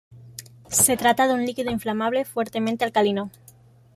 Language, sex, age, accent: Spanish, female, 19-29, España: Centro-Sur peninsular (Madrid, Toledo, Castilla-La Mancha)